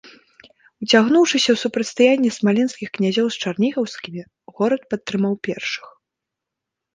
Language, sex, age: Belarusian, female, 19-29